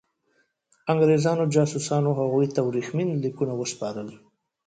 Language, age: Pashto, 40-49